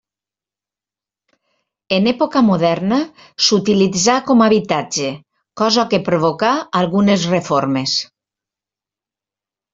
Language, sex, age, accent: Catalan, female, 50-59, valencià